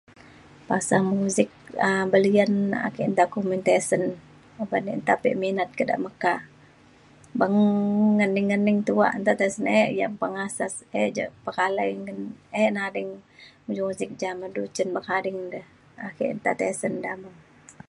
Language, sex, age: Mainstream Kenyah, female, 40-49